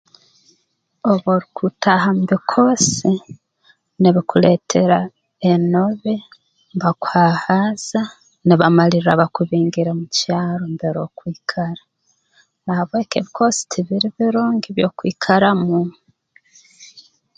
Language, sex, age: Tooro, female, 40-49